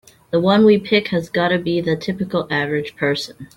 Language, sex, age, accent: English, female, 19-29, United States English